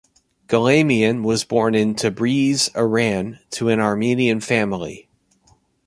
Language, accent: English, United States English